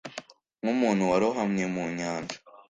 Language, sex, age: Kinyarwanda, male, under 19